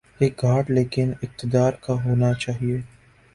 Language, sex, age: Urdu, male, 19-29